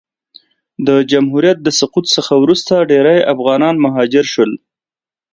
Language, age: Pashto, 30-39